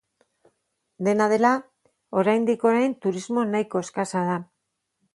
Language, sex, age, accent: Basque, female, 50-59, Mendebalekoa (Araba, Bizkaia, Gipuzkoako mendebaleko herri batzuk)